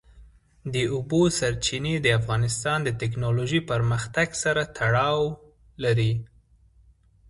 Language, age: Pashto, 19-29